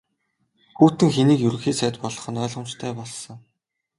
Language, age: Mongolian, 19-29